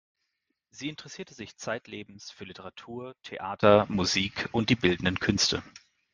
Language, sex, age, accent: German, male, 30-39, Deutschland Deutsch